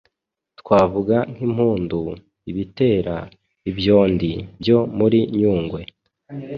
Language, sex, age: Kinyarwanda, male, 30-39